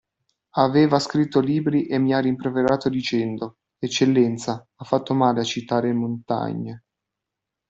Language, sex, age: Italian, male, 30-39